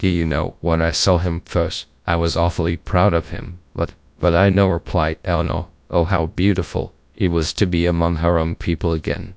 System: TTS, GradTTS